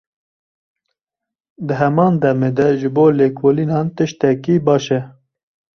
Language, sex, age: Kurdish, male, 30-39